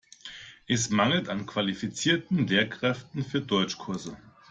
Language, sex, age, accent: German, male, 50-59, Deutschland Deutsch